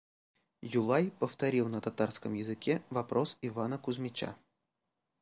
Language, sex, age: Russian, male, 30-39